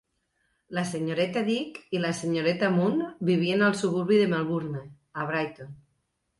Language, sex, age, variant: Catalan, female, 40-49, Nord-Occidental